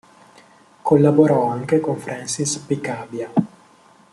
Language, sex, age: Italian, male, 19-29